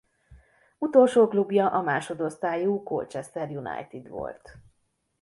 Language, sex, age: Hungarian, female, 50-59